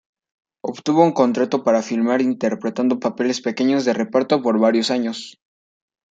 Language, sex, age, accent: Spanish, male, under 19, México